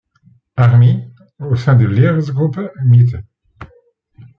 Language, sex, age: French, male, 40-49